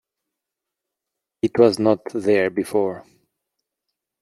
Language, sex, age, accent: English, male, 19-29, United States English